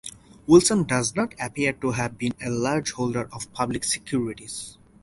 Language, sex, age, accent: English, male, 19-29, United States English